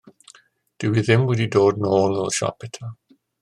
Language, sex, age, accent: Welsh, male, 60-69, Y Deyrnas Unedig Cymraeg